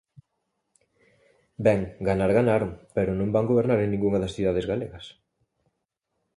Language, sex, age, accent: Galician, male, 30-39, Central (gheada)